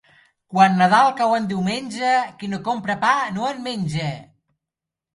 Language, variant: Catalan, Central